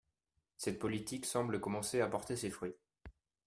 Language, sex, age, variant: French, male, 19-29, Français de métropole